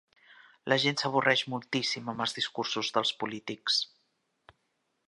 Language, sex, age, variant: Catalan, female, 50-59, Central